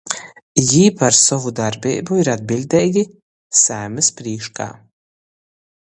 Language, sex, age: Latgalian, female, 30-39